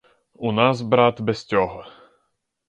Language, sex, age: Ukrainian, male, 19-29